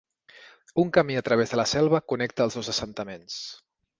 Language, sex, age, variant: Catalan, male, 30-39, Central